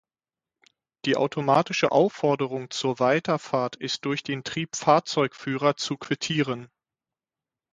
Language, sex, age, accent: German, male, 30-39, Deutschland Deutsch